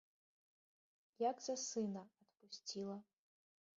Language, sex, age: Belarusian, female, 19-29